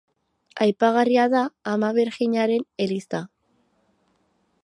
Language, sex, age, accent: Basque, female, under 19, Erdialdekoa edo Nafarra (Gipuzkoa, Nafarroa)